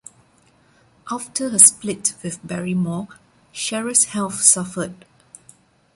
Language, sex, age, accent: English, female, 30-39, Malaysian English